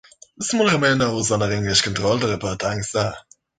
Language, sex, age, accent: English, male, under 19, England English